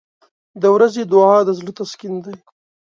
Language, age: Pashto, 19-29